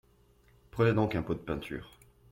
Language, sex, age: French, male, 30-39